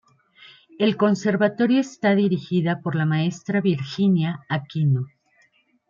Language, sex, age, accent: Spanish, female, 50-59, México